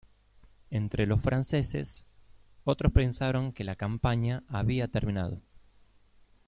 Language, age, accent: Spanish, 30-39, Rioplatense: Argentina, Uruguay, este de Bolivia, Paraguay